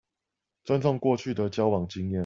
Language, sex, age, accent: Chinese, male, 30-39, 出生地：新北市